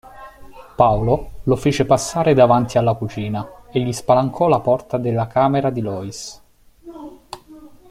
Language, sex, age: Italian, male, 19-29